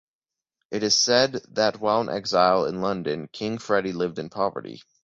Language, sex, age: English, male, under 19